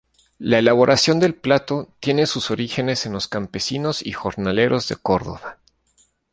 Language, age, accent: Spanish, 30-39, México